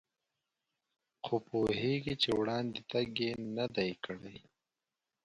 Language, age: Pashto, 19-29